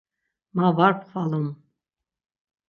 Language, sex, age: Laz, female, 60-69